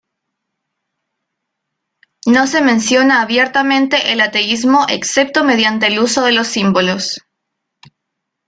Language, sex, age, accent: Spanish, female, 19-29, Chileno: Chile, Cuyo